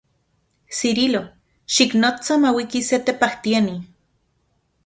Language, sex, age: Central Puebla Nahuatl, female, 40-49